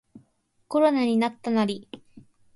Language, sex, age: Japanese, female, 19-29